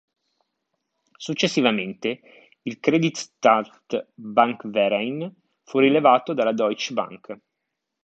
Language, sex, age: Italian, male, 40-49